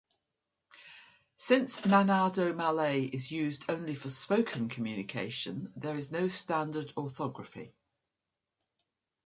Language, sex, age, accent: English, female, 60-69, England English